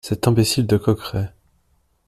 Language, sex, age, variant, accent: French, male, 19-29, Français d'Europe, Français de Suisse